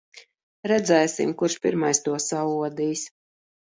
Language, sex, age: Latvian, female, 50-59